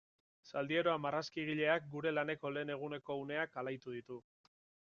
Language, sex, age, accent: Basque, male, 30-39, Erdialdekoa edo Nafarra (Gipuzkoa, Nafarroa)